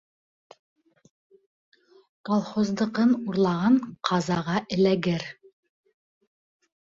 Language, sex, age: Bashkir, female, 30-39